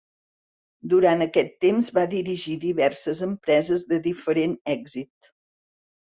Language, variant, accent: Catalan, Central, central